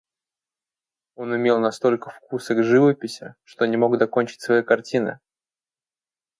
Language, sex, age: Russian, male, 19-29